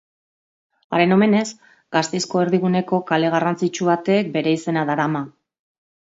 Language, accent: Basque, Mendebalekoa (Araba, Bizkaia, Gipuzkoako mendebaleko herri batzuk)